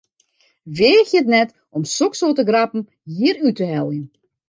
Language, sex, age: Western Frisian, female, 40-49